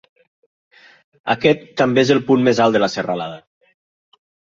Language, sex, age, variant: Catalan, male, 50-59, Nord-Occidental